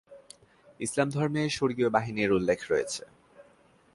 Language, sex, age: Bengali, male, 19-29